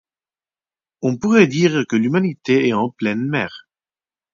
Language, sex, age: French, male, 19-29